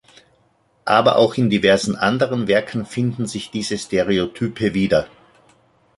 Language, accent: German, Österreichisches Deutsch